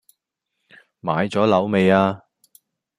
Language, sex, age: Cantonese, male, 40-49